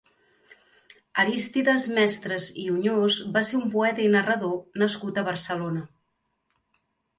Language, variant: Catalan, Central